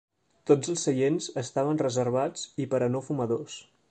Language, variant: Catalan, Central